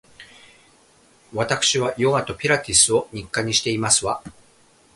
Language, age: Japanese, 40-49